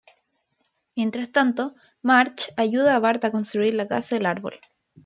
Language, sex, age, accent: Spanish, female, under 19, Chileno: Chile, Cuyo